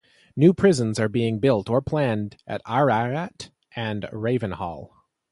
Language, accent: English, United States English